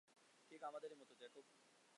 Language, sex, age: Bengali, male, 19-29